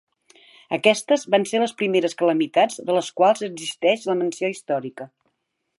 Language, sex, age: Catalan, female, 60-69